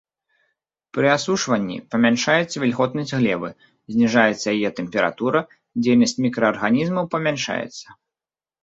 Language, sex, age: Belarusian, male, 30-39